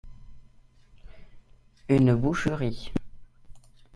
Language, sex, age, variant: French, male, under 19, Français de métropole